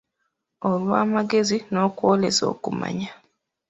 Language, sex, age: Ganda, female, 30-39